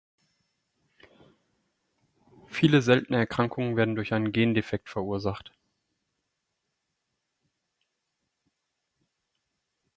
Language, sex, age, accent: German, male, 30-39, Deutschland Deutsch